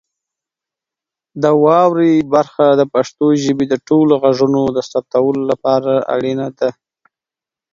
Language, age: Pashto, 30-39